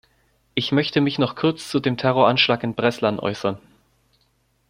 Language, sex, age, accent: German, male, under 19, Deutschland Deutsch